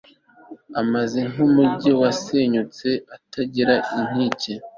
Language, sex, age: Kinyarwanda, male, 19-29